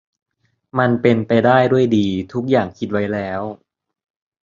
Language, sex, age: Thai, male, 19-29